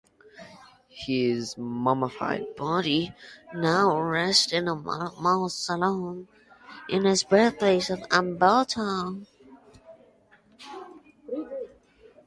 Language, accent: English, United States English